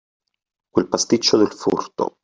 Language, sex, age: Italian, male, 40-49